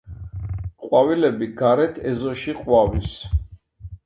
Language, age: Georgian, 60-69